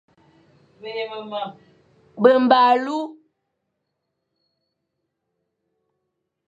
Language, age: Fang, under 19